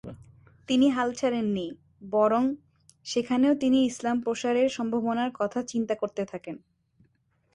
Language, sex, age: Bengali, female, 19-29